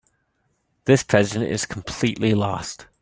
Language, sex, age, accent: English, male, 30-39, United States English